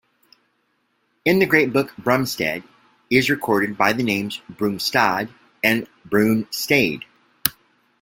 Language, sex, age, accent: English, male, 50-59, United States English